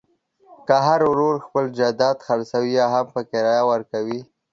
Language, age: Pashto, 19-29